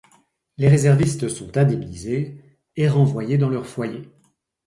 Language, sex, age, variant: French, male, 60-69, Français de métropole